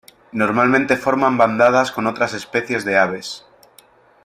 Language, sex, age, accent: Spanish, male, 30-39, España: Centro-Sur peninsular (Madrid, Toledo, Castilla-La Mancha)